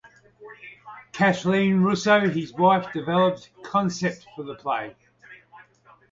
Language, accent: English, Australian English